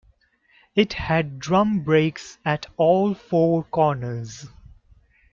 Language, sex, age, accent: English, male, 30-39, India and South Asia (India, Pakistan, Sri Lanka)